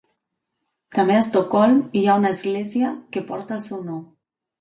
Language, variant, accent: Catalan, Nord-Occidental, nord-occidental